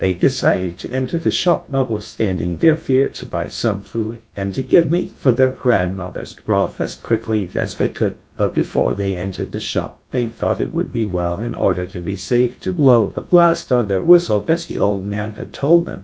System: TTS, GlowTTS